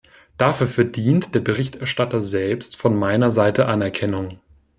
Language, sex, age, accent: German, male, 19-29, Deutschland Deutsch